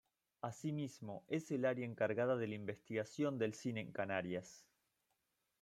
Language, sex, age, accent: Spanish, male, 30-39, Rioplatense: Argentina, Uruguay, este de Bolivia, Paraguay